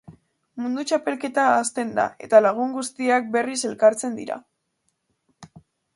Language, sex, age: Basque, female, under 19